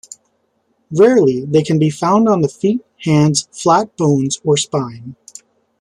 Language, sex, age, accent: English, male, 19-29, United States English